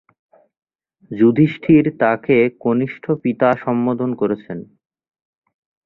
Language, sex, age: Bengali, male, 19-29